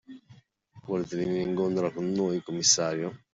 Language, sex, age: Italian, male, 50-59